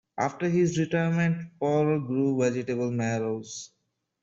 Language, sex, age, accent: English, male, 19-29, India and South Asia (India, Pakistan, Sri Lanka)